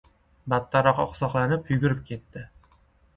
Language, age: Uzbek, 19-29